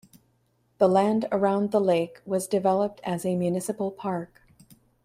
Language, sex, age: English, female, 40-49